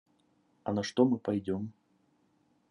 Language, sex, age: Russian, male, 19-29